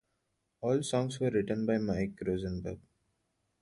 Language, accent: English, India and South Asia (India, Pakistan, Sri Lanka)